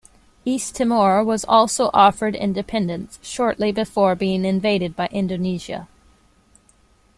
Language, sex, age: English, female, 19-29